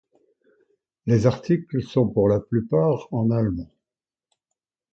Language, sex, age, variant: French, male, 70-79, Français de métropole